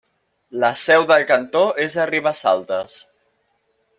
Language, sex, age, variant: Catalan, male, under 19, Central